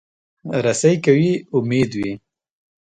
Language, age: Pashto, 19-29